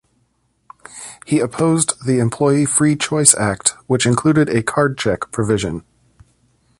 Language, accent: English, United States English